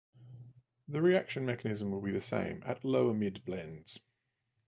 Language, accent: English, Australian English